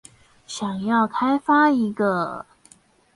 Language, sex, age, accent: Chinese, female, under 19, 出生地：新北市